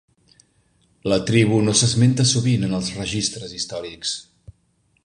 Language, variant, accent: Catalan, Central, central